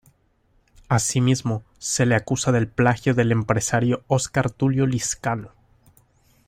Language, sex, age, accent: Spanish, male, 19-29, América central